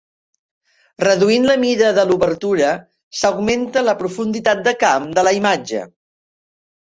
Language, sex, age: Catalan, female, 60-69